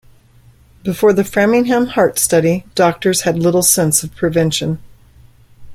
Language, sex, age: English, female, 50-59